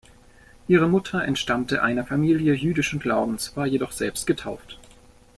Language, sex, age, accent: German, male, 19-29, Deutschland Deutsch